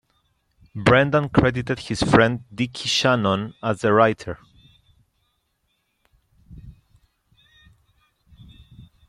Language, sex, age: English, male, 30-39